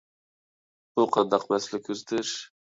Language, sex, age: Uyghur, male, 19-29